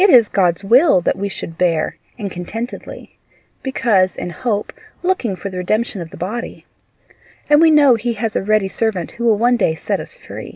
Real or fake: real